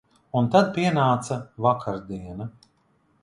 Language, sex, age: Latvian, male, 40-49